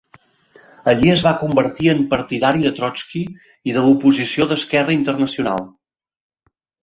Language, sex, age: Catalan, male, 50-59